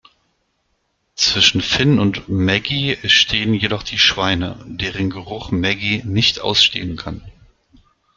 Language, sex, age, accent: German, male, 40-49, Deutschland Deutsch